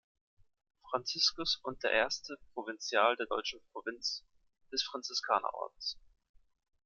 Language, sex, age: German, male, 19-29